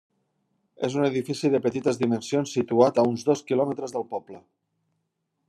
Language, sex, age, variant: Catalan, male, 40-49, Central